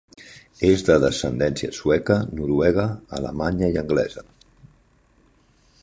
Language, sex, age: Catalan, male, 50-59